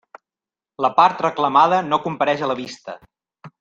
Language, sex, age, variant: Catalan, male, 40-49, Central